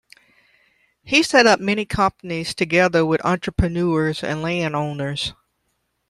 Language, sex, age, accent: English, female, 30-39, United States English